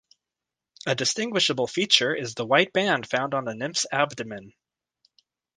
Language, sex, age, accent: English, male, 30-39, United States English